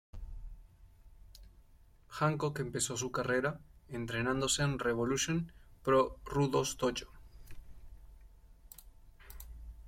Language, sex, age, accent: Spanish, male, 19-29, Andino-Pacífico: Colombia, Perú, Ecuador, oeste de Bolivia y Venezuela andina